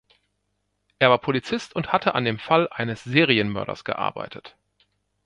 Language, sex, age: German, male, 40-49